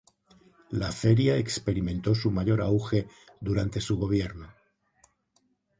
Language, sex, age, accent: Spanish, male, 50-59, España: Norte peninsular (Asturias, Castilla y León, Cantabria, País Vasco, Navarra, Aragón, La Rioja, Guadalajara, Cuenca)